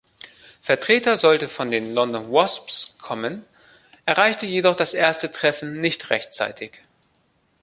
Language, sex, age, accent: German, male, 19-29, Deutschland Deutsch